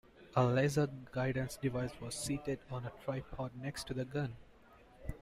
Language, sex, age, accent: English, male, 19-29, India and South Asia (India, Pakistan, Sri Lanka)